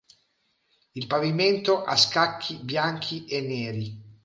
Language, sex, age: Italian, male, 40-49